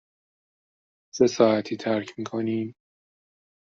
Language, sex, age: Persian, male, 30-39